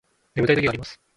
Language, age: Japanese, 19-29